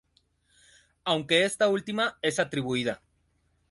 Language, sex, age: Spanish, male, 30-39